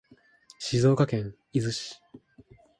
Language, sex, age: Japanese, male, 19-29